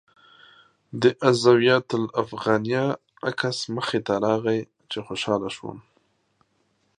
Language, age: Pashto, 30-39